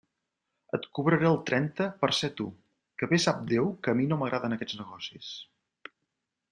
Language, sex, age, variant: Catalan, male, 50-59, Central